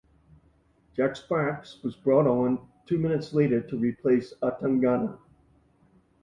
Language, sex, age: English, male, 60-69